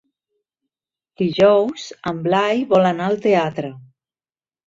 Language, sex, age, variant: Catalan, female, 50-59, Central